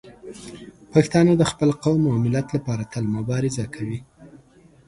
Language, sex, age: Pashto, male, 19-29